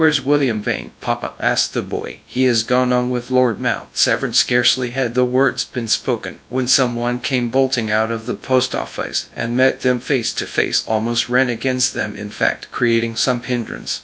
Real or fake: fake